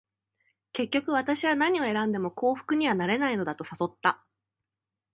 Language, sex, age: Japanese, female, 19-29